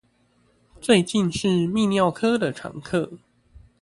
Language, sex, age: Chinese, male, 19-29